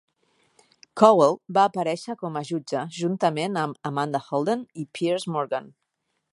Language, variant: Catalan, Central